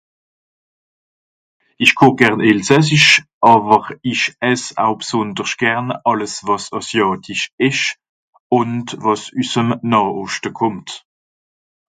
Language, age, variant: Swiss German, 40-49, Nordniederàlemmànisch (Rishoffe, Zàwere, Bùsswìller, Hawenau, Brüemt, Stroossbùri, Molse, Dàmbàch, Schlettstàtt, Pfàlzbùri usw.)